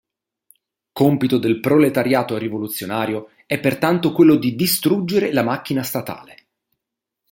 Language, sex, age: Italian, male, 30-39